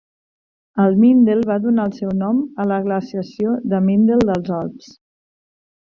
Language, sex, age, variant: Catalan, female, 40-49, Central